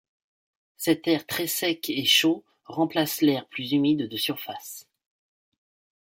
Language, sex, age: French, male, 19-29